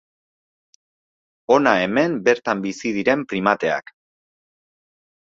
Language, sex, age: Basque, male, 19-29